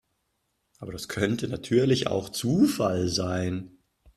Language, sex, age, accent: German, male, 40-49, Deutschland Deutsch